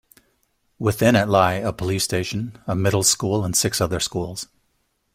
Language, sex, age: English, male, 60-69